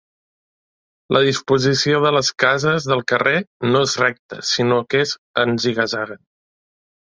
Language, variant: Catalan, Central